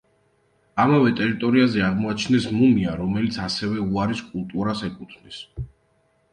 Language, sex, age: Georgian, male, 19-29